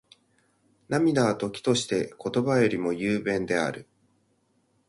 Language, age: Japanese, 30-39